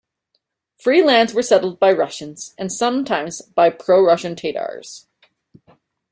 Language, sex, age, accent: English, female, 19-29, Canadian English